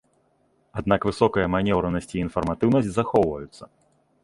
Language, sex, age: Belarusian, male, 30-39